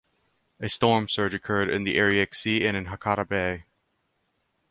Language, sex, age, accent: English, male, 19-29, United States English